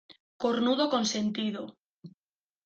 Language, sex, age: Spanish, female, 19-29